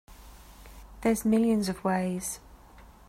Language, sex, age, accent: English, female, 40-49, England English